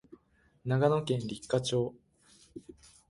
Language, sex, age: Japanese, male, under 19